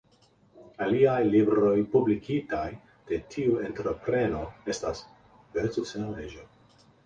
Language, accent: Esperanto, Internacia